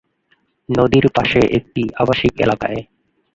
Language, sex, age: Bengali, male, 19-29